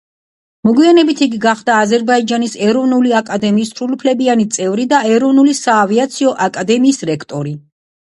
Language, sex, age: Georgian, female, 50-59